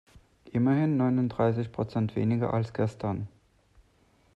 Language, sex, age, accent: German, male, 30-39, Deutschland Deutsch